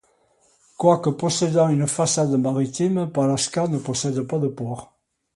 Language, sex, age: French, male, 70-79